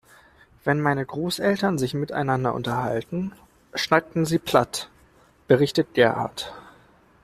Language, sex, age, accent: German, male, 19-29, Deutschland Deutsch